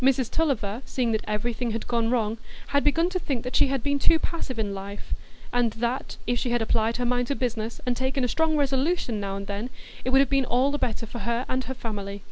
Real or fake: real